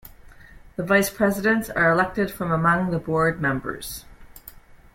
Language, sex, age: English, female, 40-49